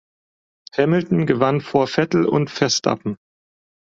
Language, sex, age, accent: German, male, 19-29, Deutschland Deutsch